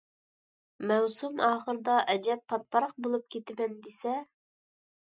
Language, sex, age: Uyghur, female, under 19